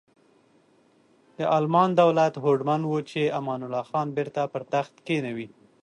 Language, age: Pashto, 30-39